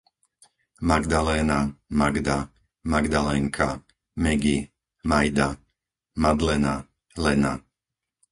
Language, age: Slovak, 50-59